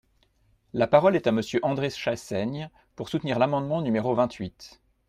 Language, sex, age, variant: French, male, 40-49, Français de métropole